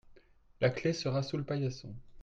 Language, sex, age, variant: French, male, 30-39, Français de métropole